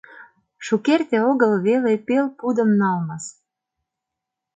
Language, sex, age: Mari, female, 30-39